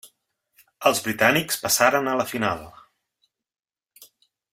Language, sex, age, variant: Catalan, male, 40-49, Central